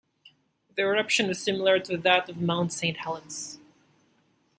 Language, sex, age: English, male, 19-29